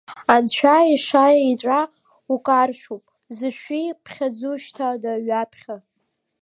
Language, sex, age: Abkhazian, female, 19-29